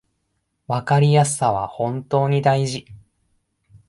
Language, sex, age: Japanese, male, 30-39